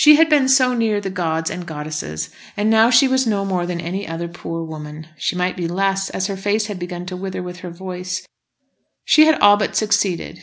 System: none